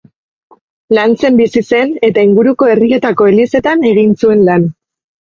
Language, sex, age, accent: Basque, female, 30-39, Mendebalekoa (Araba, Bizkaia, Gipuzkoako mendebaleko herri batzuk)